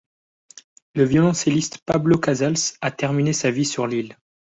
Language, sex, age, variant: French, male, under 19, Français de métropole